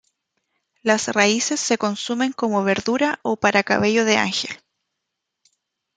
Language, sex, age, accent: Spanish, female, 30-39, Chileno: Chile, Cuyo